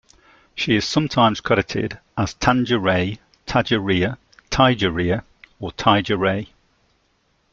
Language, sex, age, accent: English, male, 40-49, England English